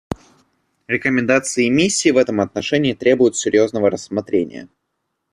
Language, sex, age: Russian, male, 19-29